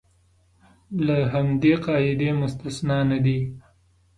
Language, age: Pashto, 19-29